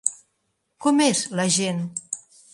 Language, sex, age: Catalan, female, 60-69